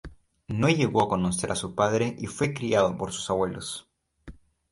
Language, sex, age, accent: Spanish, male, under 19, Andino-Pacífico: Colombia, Perú, Ecuador, oeste de Bolivia y Venezuela andina